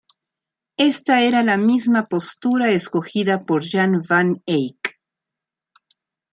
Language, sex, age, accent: Spanish, female, 50-59, México